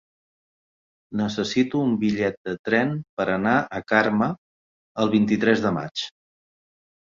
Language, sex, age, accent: Catalan, male, 50-59, Neutre